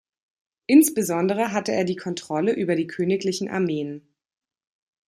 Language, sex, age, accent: German, female, 30-39, Deutschland Deutsch